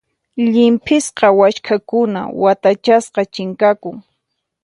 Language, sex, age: Puno Quechua, female, 19-29